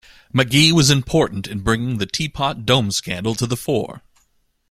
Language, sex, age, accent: English, male, 30-39, United States English